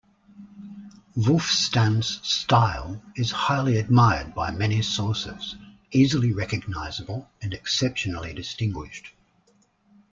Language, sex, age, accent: English, male, 60-69, Australian English